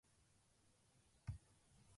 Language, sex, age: Japanese, male, 19-29